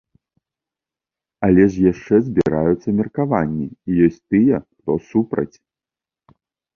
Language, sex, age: Belarusian, male, 30-39